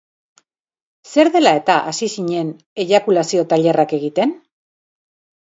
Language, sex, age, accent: Basque, female, 50-59, Mendebalekoa (Araba, Bizkaia, Gipuzkoako mendebaleko herri batzuk)